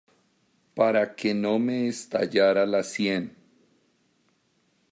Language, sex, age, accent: Spanish, male, 40-49, Andino-Pacífico: Colombia, Perú, Ecuador, oeste de Bolivia y Venezuela andina